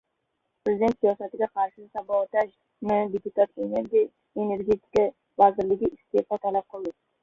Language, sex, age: Uzbek, male, under 19